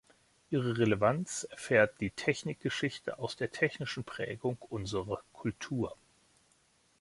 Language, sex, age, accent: German, male, 40-49, Deutschland Deutsch